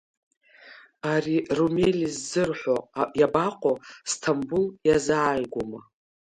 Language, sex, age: Abkhazian, female, 50-59